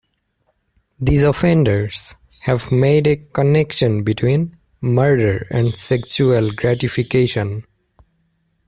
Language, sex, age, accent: English, male, 19-29, United States English